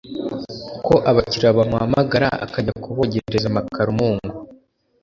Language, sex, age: Kinyarwanda, male, under 19